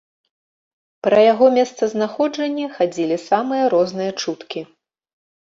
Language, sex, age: Belarusian, female, 40-49